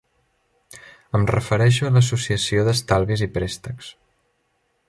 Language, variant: Catalan, Central